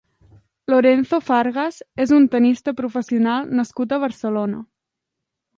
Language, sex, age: Catalan, male, 40-49